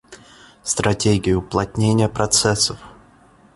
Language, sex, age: Russian, male, 19-29